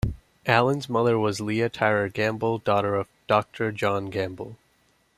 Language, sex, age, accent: English, male, 19-29, United States English